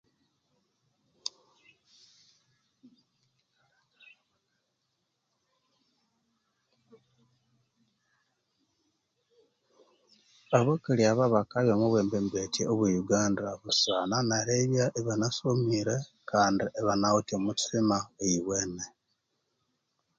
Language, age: Konzo, 40-49